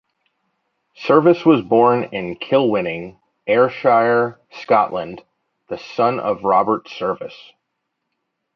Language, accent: English, United States English